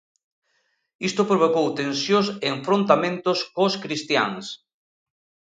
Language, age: Galician, 40-49